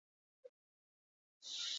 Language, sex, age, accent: Basque, female, 40-49, Mendebalekoa (Araba, Bizkaia, Gipuzkoako mendebaleko herri batzuk)